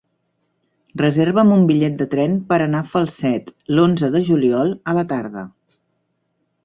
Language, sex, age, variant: Catalan, female, 50-59, Central